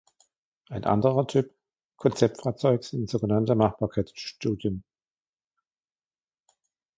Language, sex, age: German, male, 50-59